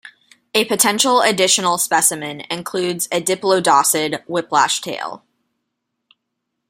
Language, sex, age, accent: English, female, 19-29, United States English